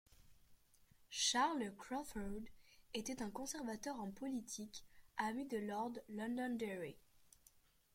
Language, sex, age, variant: French, female, under 19, Français de métropole